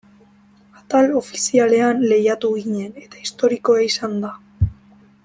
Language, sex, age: Basque, female, 19-29